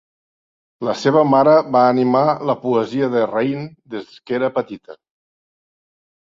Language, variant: Catalan, Central